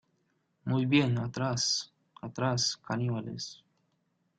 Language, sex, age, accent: Spanish, male, 30-39, Caribe: Cuba, Venezuela, Puerto Rico, República Dominicana, Panamá, Colombia caribeña, México caribeño, Costa del golfo de México